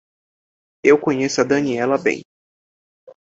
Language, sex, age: Portuguese, male, 19-29